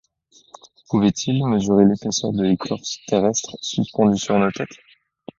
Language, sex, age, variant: French, male, 19-29, Français de métropole